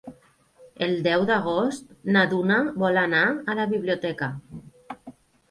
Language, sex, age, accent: Catalan, female, 30-39, valencià